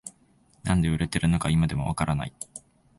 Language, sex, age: Japanese, male, 19-29